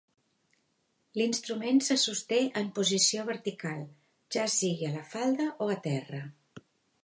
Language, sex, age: Catalan, female, 60-69